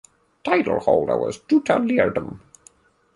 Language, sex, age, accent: English, male, under 19, England English